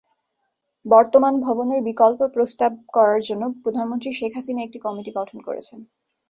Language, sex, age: Bengali, female, 19-29